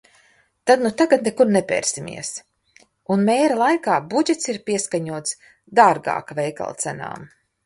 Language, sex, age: Latvian, female, 50-59